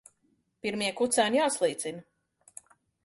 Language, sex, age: Latvian, female, 40-49